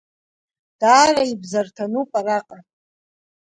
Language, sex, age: Abkhazian, female, 50-59